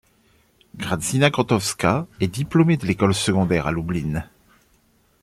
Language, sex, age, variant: French, male, 40-49, Français de métropole